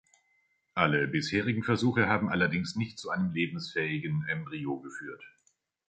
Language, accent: German, Deutschland Deutsch